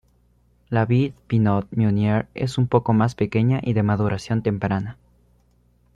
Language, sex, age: Spanish, male, under 19